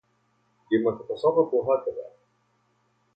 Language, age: Arabic, 40-49